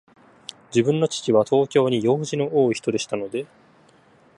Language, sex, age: Japanese, male, under 19